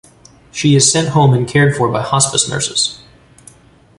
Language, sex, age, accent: English, male, 30-39, United States English